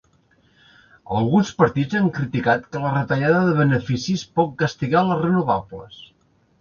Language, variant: Catalan, Central